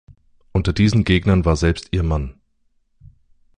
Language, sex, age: German, male, 30-39